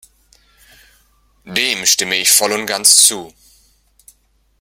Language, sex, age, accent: German, male, 30-39, Deutschland Deutsch